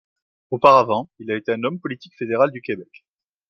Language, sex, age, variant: French, male, 30-39, Français de métropole